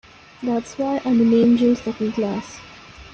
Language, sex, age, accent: English, female, 19-29, India and South Asia (India, Pakistan, Sri Lanka)